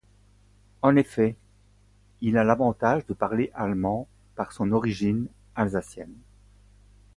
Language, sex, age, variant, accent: French, male, 60-69, Français d'Europe, Français de Belgique